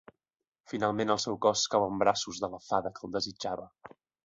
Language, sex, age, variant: Catalan, male, 19-29, Central